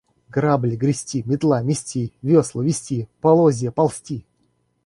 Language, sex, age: Russian, male, 19-29